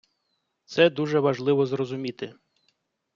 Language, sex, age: Ukrainian, male, 40-49